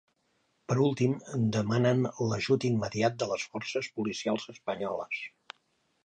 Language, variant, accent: Catalan, Central, central